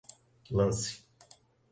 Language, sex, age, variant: Portuguese, male, 30-39, Portuguese (Brasil)